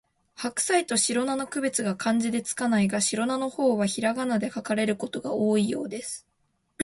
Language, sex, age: Japanese, female, 19-29